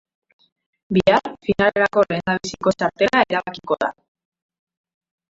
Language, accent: Basque, Mendebalekoa (Araba, Bizkaia, Gipuzkoako mendebaleko herri batzuk)